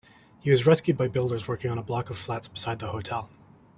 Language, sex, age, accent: English, male, 19-29, Canadian English